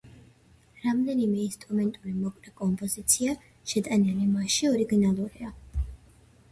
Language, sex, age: Georgian, female, 19-29